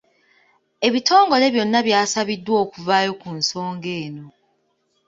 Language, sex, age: Ganda, female, 19-29